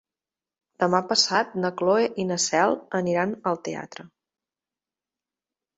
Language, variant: Catalan, Septentrional